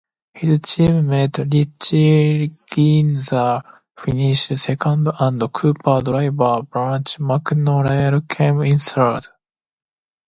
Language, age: English, 19-29